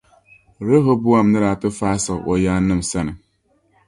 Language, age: Dagbani, 30-39